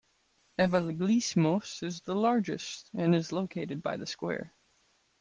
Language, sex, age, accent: English, male, 19-29, United States English